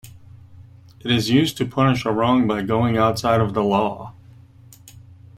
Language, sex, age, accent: English, male, 50-59, United States English